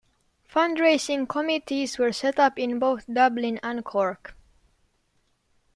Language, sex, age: English, male, under 19